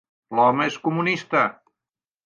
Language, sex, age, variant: Catalan, male, 50-59, Central